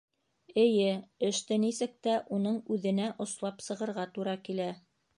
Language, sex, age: Bashkir, female, 50-59